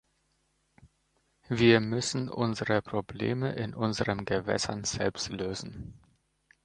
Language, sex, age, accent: German, male, 30-39, Polnisch Deutsch